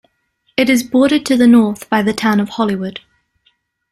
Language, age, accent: English, 19-29, New Zealand English